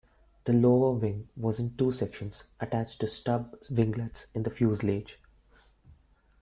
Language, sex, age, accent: English, male, 19-29, India and South Asia (India, Pakistan, Sri Lanka)